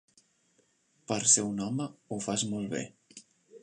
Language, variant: Catalan, Central